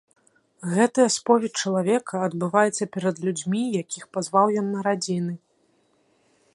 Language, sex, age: Belarusian, female, 19-29